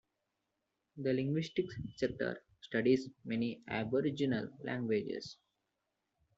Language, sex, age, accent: English, male, 19-29, India and South Asia (India, Pakistan, Sri Lanka)